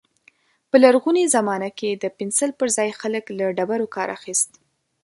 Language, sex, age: Pashto, female, 19-29